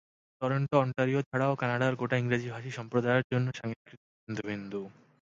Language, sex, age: Bengali, male, 19-29